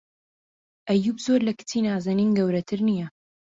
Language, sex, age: Central Kurdish, female, 19-29